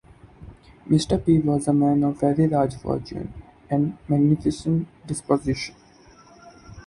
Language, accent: English, India and South Asia (India, Pakistan, Sri Lanka)